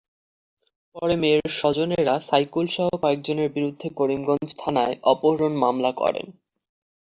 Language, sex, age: Bengali, male, under 19